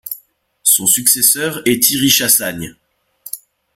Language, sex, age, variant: French, male, 19-29, Français de métropole